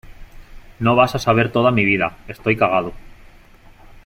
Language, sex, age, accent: Spanish, male, 19-29, España: Centro-Sur peninsular (Madrid, Toledo, Castilla-La Mancha)